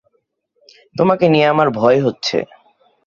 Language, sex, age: Bengali, male, 19-29